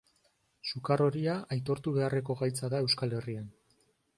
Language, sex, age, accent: Basque, male, 30-39, Erdialdekoa edo Nafarra (Gipuzkoa, Nafarroa)